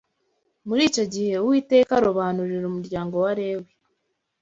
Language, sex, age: Kinyarwanda, female, 19-29